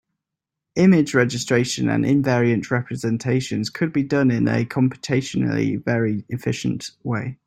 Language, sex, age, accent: English, male, 19-29, England English